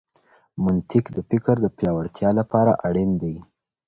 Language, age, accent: Pashto, 19-29, معیاري پښتو